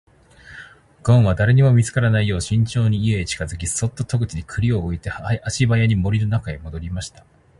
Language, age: Japanese, 30-39